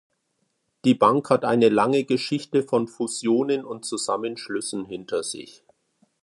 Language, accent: German, Deutschland Deutsch